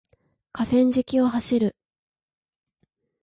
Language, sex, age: Japanese, female, 19-29